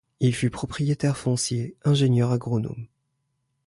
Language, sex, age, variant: French, male, 19-29, Français du nord de l'Afrique